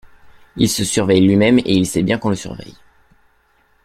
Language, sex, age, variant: French, male, 19-29, Français de métropole